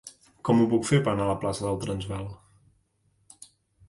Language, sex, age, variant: Catalan, male, 30-39, Central